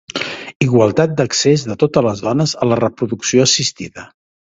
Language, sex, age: Catalan, male, 60-69